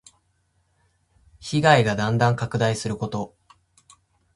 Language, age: Japanese, 19-29